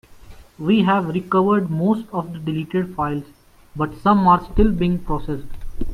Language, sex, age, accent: English, male, 19-29, India and South Asia (India, Pakistan, Sri Lanka)